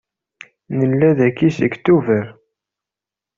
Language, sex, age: Kabyle, male, 19-29